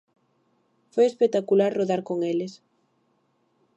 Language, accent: Galician, Oriental (común en zona oriental)